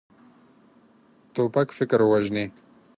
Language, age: Pashto, 19-29